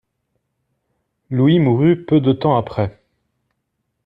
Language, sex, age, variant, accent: French, male, 40-49, Français d'Europe, Français de Suisse